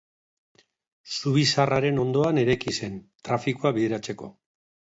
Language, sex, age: Basque, male, 60-69